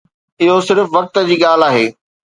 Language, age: Sindhi, 40-49